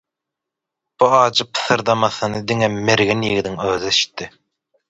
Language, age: Turkmen, 19-29